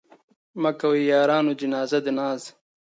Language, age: Pashto, 19-29